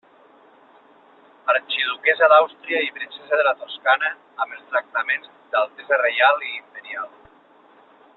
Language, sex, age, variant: Catalan, male, 40-49, Nord-Occidental